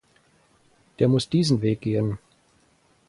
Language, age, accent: German, 60-69, Deutschland Deutsch